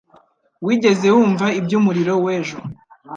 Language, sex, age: Kinyarwanda, male, 19-29